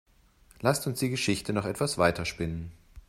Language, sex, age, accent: German, male, 40-49, Deutschland Deutsch